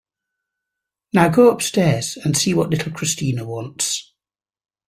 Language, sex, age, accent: English, male, 50-59, Welsh English